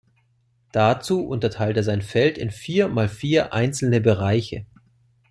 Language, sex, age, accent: German, male, 40-49, Deutschland Deutsch